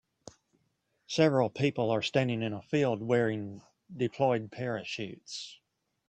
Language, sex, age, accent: English, male, 40-49, United States English